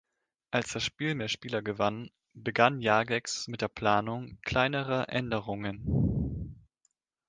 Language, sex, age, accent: German, male, 19-29, Deutschland Deutsch